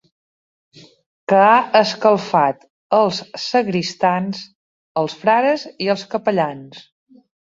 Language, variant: Catalan, Central